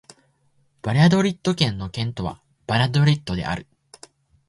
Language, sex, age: Japanese, male, 19-29